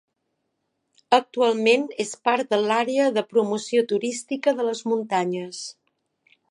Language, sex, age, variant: Catalan, female, 50-59, Balear